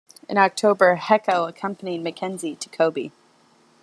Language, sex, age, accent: English, female, 19-29, United States English